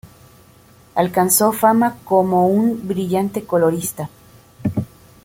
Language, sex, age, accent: Spanish, female, 30-39, México